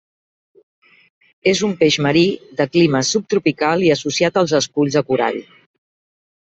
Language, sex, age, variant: Catalan, female, 50-59, Central